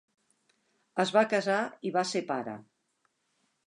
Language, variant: Catalan, Central